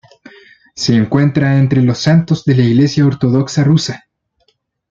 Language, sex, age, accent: Spanish, male, 19-29, Chileno: Chile, Cuyo